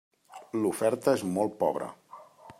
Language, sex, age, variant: Catalan, male, 40-49, Central